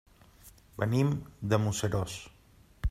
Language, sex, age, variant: Catalan, male, 40-49, Central